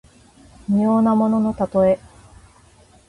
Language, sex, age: Japanese, female, 40-49